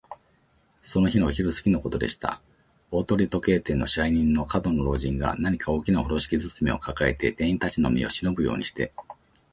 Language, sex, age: Japanese, male, 40-49